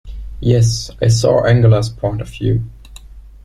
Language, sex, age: English, male, 19-29